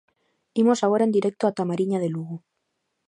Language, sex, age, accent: Galician, female, 19-29, Normativo (estándar)